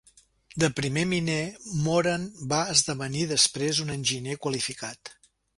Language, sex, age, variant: Catalan, male, 60-69, Septentrional